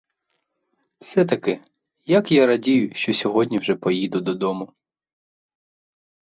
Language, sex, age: Ukrainian, male, 19-29